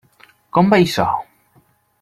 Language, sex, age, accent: Catalan, male, 19-29, valencià